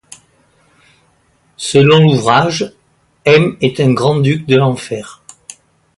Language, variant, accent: French, Français des départements et régions d'outre-mer, Français de La Réunion